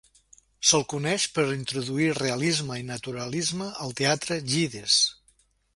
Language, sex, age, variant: Catalan, male, 60-69, Septentrional